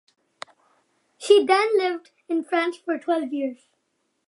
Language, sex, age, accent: English, female, under 19, United States English